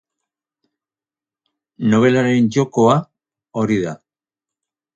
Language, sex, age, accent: Basque, male, 50-59, Mendebalekoa (Araba, Bizkaia, Gipuzkoako mendebaleko herri batzuk)